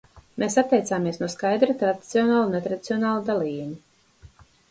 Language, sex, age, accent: Latvian, female, 40-49, Dzimtā valoda